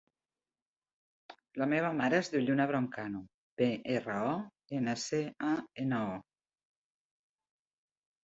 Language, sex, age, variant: Catalan, female, 50-59, Septentrional